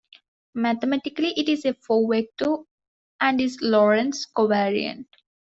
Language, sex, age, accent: English, female, 19-29, India and South Asia (India, Pakistan, Sri Lanka)